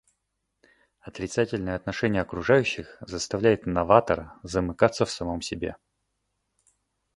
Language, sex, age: Russian, male, 30-39